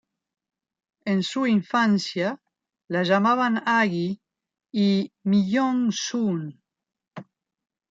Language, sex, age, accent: Spanish, female, 50-59, Rioplatense: Argentina, Uruguay, este de Bolivia, Paraguay